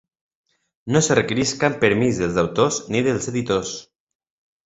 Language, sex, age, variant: Catalan, male, 19-29, Nord-Occidental